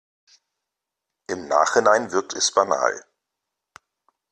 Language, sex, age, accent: German, male, 30-39, Deutschland Deutsch